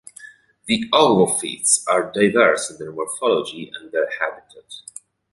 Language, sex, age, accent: English, male, 30-39, United States English